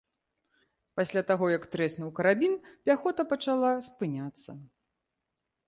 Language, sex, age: Belarusian, female, 30-39